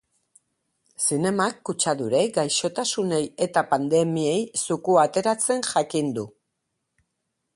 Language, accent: Basque, Mendebalekoa (Araba, Bizkaia, Gipuzkoako mendebaleko herri batzuk)